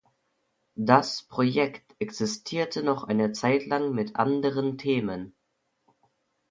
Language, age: German, 19-29